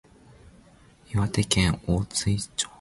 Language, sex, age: Japanese, male, 19-29